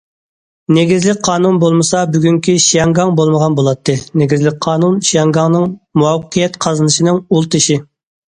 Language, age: Uyghur, 30-39